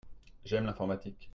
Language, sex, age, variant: French, male, 30-39, Français de métropole